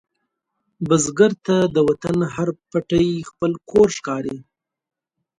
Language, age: Pashto, 19-29